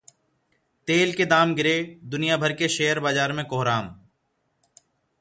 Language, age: Hindi, 30-39